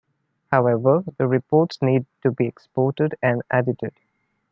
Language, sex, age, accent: English, male, 19-29, India and South Asia (India, Pakistan, Sri Lanka)